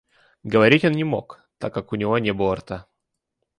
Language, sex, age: Russian, male, 19-29